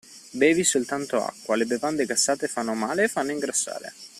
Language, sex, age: Italian, male, 19-29